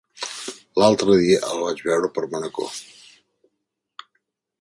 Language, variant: Catalan, Central